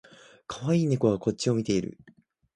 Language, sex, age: Japanese, male, under 19